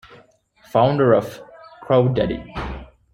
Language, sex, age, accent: English, male, 19-29, United States English